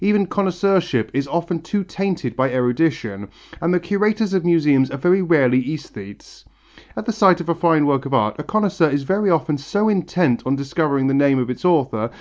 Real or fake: real